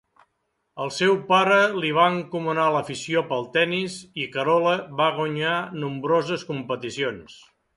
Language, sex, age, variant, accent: Catalan, male, 60-69, Central, central